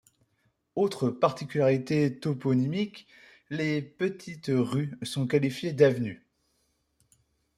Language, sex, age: French, male, 30-39